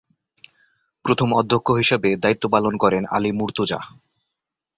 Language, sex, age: Bengali, male, under 19